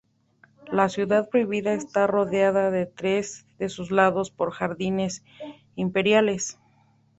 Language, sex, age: Spanish, female, 30-39